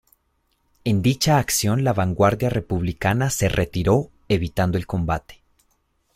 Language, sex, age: Spanish, male, 19-29